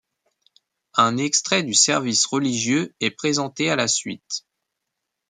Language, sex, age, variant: French, male, 19-29, Français de métropole